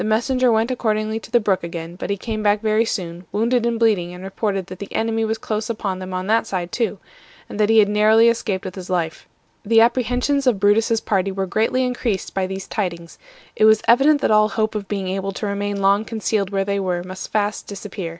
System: none